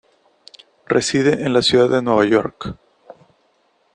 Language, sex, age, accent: Spanish, male, 30-39, México